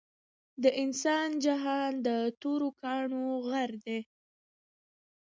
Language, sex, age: Pashto, female, 30-39